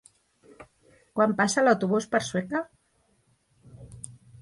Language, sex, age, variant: Catalan, female, 60-69, Central